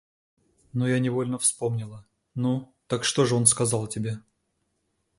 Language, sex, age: Russian, male, 40-49